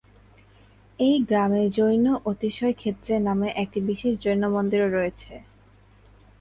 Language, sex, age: Bengali, female, 19-29